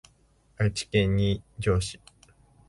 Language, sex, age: Japanese, male, 19-29